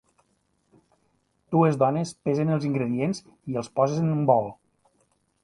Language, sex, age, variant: Catalan, male, 50-59, Nord-Occidental